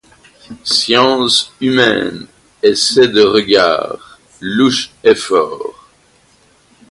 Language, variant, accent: French, Français d'Europe, Français de Belgique